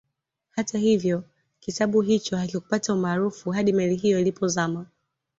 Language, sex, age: Swahili, female, 19-29